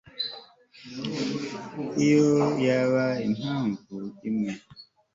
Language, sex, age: Kinyarwanda, male, 40-49